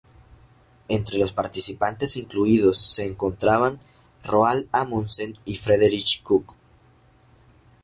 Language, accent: Spanish, Caribe: Cuba, Venezuela, Puerto Rico, República Dominicana, Panamá, Colombia caribeña, México caribeño, Costa del golfo de México